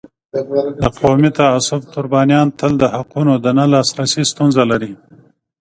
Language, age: Pashto, 30-39